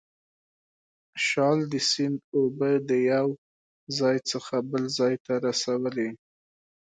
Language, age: Pashto, 19-29